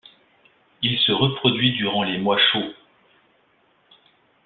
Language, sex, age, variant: French, male, 30-39, Français de métropole